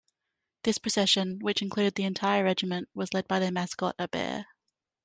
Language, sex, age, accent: English, female, 19-29, Australian English